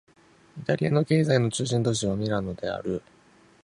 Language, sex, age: Japanese, male, 19-29